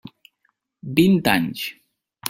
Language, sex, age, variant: Catalan, male, 40-49, Central